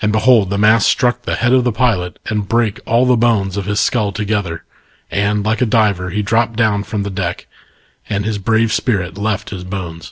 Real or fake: real